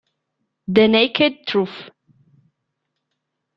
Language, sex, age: Italian, male, 30-39